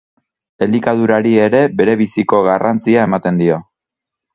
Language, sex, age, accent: Basque, male, 40-49, Mendebalekoa (Araba, Bizkaia, Gipuzkoako mendebaleko herri batzuk)